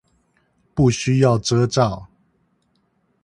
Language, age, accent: Chinese, 50-59, 出生地：臺北市